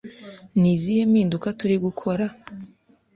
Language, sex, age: Kinyarwanda, female, 19-29